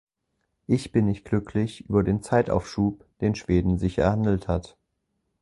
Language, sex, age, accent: German, male, under 19, Deutschland Deutsch